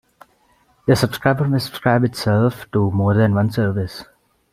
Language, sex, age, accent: English, male, under 19, India and South Asia (India, Pakistan, Sri Lanka)